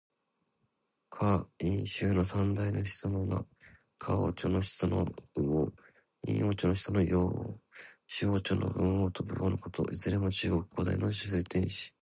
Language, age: Japanese, 19-29